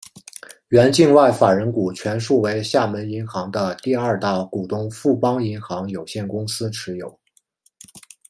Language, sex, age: Chinese, male, 30-39